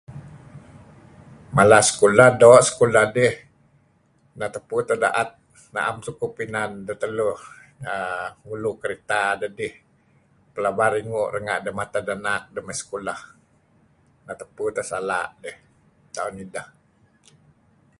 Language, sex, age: Kelabit, male, 60-69